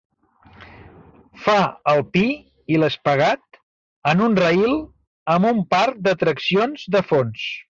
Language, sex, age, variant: Catalan, male, 60-69, Central